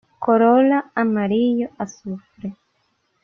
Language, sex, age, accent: Spanish, female, 30-39, América central